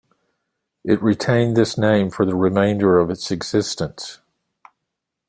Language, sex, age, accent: English, male, 60-69, United States English